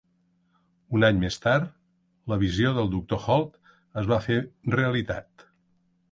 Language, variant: Catalan, Central